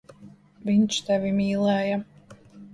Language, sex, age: Latvian, female, 30-39